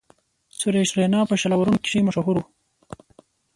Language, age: Pashto, 19-29